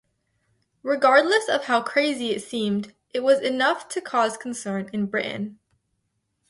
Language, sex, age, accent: English, female, under 19, United States English